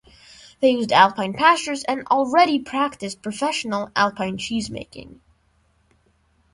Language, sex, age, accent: English, male, under 19, United States English